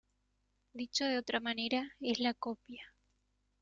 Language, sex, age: Spanish, female, 19-29